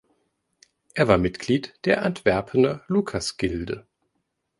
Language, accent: German, Deutschland Deutsch